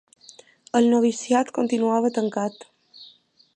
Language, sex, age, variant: Catalan, female, 19-29, Balear